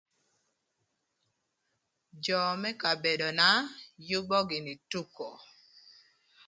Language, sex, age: Thur, female, 30-39